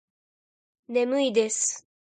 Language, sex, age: Japanese, female, 19-29